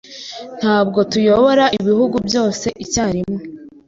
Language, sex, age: Kinyarwanda, female, 19-29